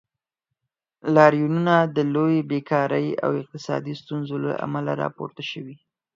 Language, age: Pashto, 19-29